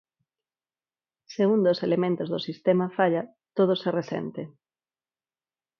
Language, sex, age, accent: Galician, female, 30-39, Neofalante